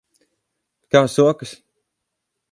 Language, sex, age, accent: Latvian, male, 19-29, Riga